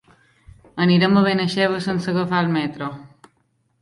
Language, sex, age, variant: Catalan, female, 19-29, Balear